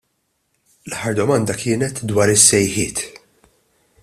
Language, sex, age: Maltese, male, 40-49